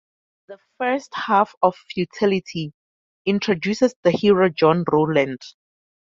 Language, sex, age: English, female, 19-29